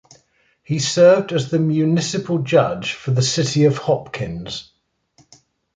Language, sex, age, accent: English, male, 70-79, England English